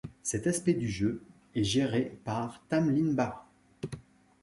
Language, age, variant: French, 40-49, Français de métropole